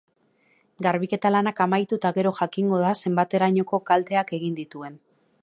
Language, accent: Basque, Mendebalekoa (Araba, Bizkaia, Gipuzkoako mendebaleko herri batzuk)